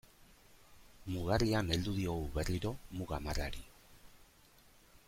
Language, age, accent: Basque, 50-59, Erdialdekoa edo Nafarra (Gipuzkoa, Nafarroa)